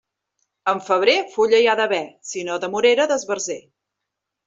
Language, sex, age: Catalan, female, 40-49